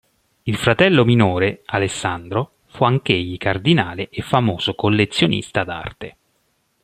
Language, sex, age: Italian, male, 40-49